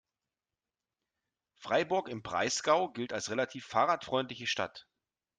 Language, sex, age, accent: German, male, 40-49, Deutschland Deutsch